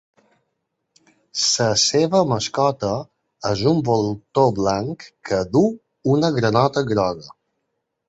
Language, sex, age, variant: Catalan, male, 40-49, Balear